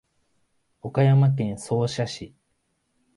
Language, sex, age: Japanese, male, 19-29